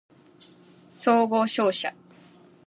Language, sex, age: Japanese, female, 19-29